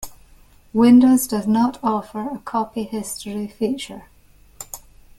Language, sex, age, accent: English, female, 50-59, Scottish English